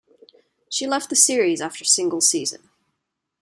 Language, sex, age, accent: English, female, 19-29, Canadian English